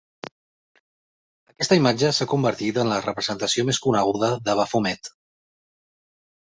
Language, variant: Catalan, Central